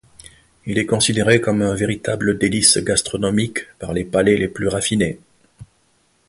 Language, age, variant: French, 50-59, Français de métropole